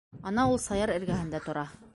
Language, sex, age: Bashkir, female, 30-39